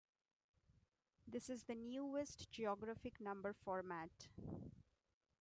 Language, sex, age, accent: English, female, 19-29, India and South Asia (India, Pakistan, Sri Lanka)